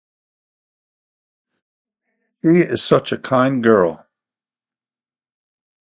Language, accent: English, United States English